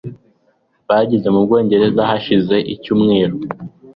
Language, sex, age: Kinyarwanda, male, under 19